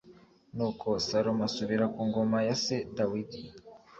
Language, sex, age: Kinyarwanda, male, 19-29